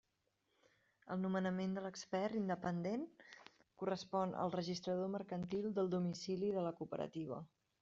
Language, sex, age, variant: Catalan, female, 30-39, Central